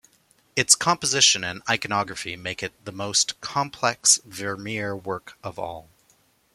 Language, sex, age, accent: English, male, 30-39, Canadian English